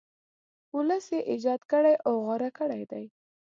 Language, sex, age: Pashto, female, under 19